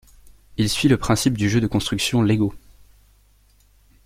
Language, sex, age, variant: French, male, 19-29, Français de métropole